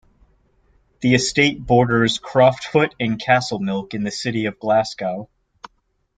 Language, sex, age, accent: English, male, 30-39, United States English